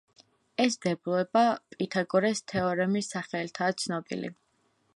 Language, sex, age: Georgian, female, 19-29